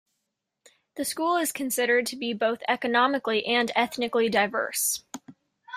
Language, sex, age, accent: English, female, under 19, United States English